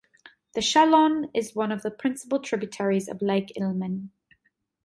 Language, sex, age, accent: English, female, 19-29, United States English